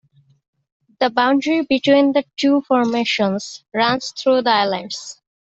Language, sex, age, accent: English, female, 19-29, United States English